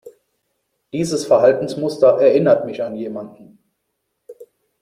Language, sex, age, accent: German, male, 30-39, Deutschland Deutsch